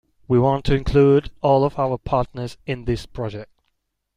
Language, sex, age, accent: English, male, 19-29, United States English